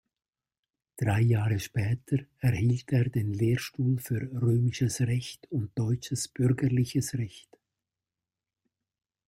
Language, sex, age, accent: German, male, 70-79, Schweizerdeutsch